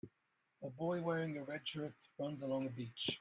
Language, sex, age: English, male, 40-49